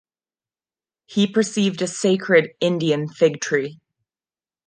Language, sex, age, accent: English, female, 30-39, United States English